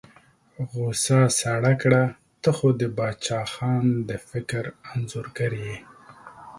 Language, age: Pashto, 40-49